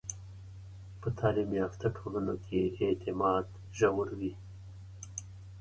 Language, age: Pashto, 60-69